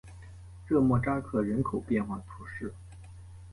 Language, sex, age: Chinese, male, 19-29